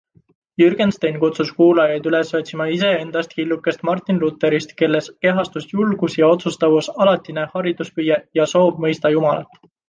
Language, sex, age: Estonian, male, 19-29